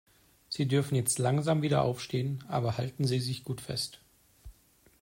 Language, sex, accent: German, male, Deutschland Deutsch